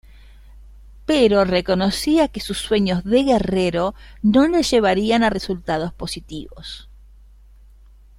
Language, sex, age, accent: Spanish, female, 60-69, Rioplatense: Argentina, Uruguay, este de Bolivia, Paraguay